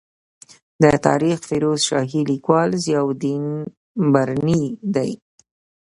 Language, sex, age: Pashto, female, 50-59